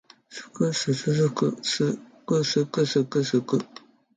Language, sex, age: Japanese, male, 50-59